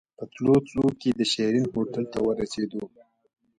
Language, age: Pashto, 19-29